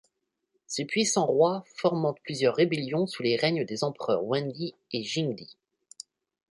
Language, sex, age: French, male, 19-29